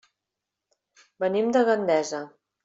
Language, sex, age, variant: Catalan, female, 50-59, Central